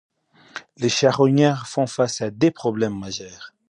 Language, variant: French, Français d'Afrique subsaharienne et des îles africaines